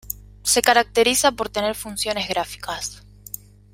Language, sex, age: Spanish, female, 19-29